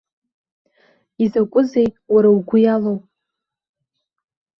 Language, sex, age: Abkhazian, female, 19-29